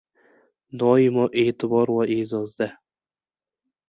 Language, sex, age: Uzbek, male, 19-29